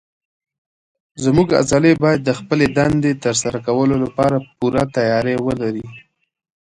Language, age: Pashto, 19-29